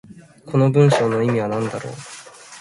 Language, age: Japanese, under 19